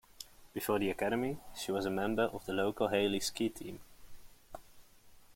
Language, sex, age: English, male, 19-29